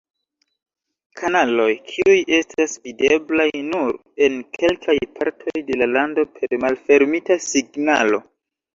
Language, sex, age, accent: Esperanto, male, 19-29, Internacia